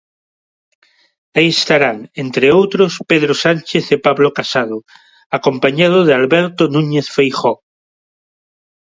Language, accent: Galician, Neofalante